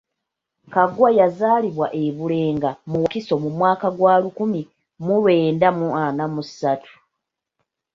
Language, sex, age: Ganda, female, 19-29